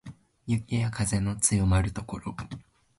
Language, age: Japanese, under 19